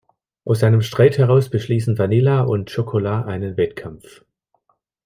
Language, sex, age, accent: German, male, 50-59, Deutschland Deutsch